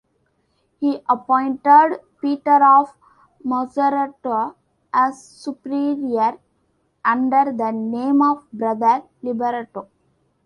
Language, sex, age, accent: English, female, under 19, India and South Asia (India, Pakistan, Sri Lanka)